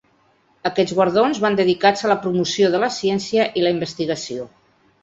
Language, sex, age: Catalan, female, 60-69